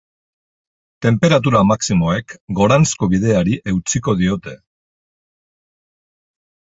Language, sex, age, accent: Basque, male, 50-59, Mendebalekoa (Araba, Bizkaia, Gipuzkoako mendebaleko herri batzuk)